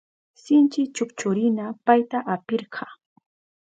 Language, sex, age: Southern Pastaza Quechua, female, 19-29